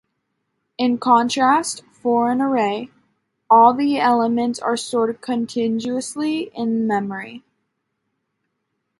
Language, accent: English, United States English